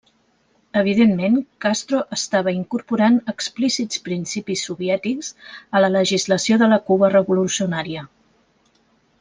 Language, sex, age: Catalan, female, 40-49